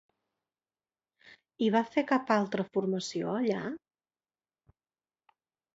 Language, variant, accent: Catalan, Central, central